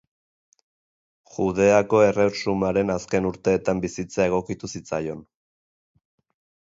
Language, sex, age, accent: Basque, male, 30-39, Erdialdekoa edo Nafarra (Gipuzkoa, Nafarroa)